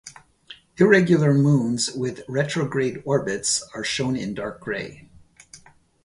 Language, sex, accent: English, male, United States English